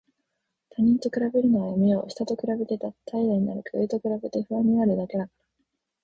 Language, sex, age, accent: Japanese, female, 19-29, 標準語